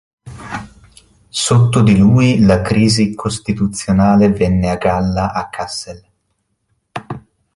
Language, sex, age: Italian, male, 19-29